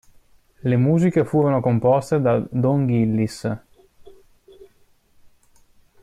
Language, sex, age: Italian, male, 30-39